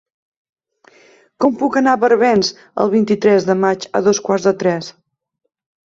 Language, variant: Catalan, Septentrional